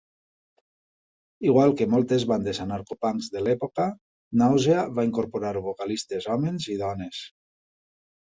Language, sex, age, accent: Catalan, male, 50-59, valencià